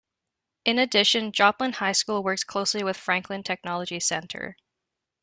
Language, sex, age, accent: English, female, 19-29, Canadian English